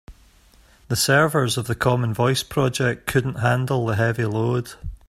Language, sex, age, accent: English, male, 40-49, Scottish English